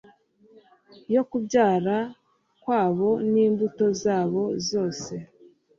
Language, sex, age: Kinyarwanda, female, 30-39